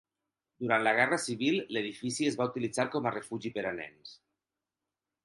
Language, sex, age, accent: Catalan, male, 40-49, valencià